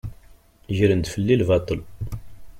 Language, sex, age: Kabyle, male, 40-49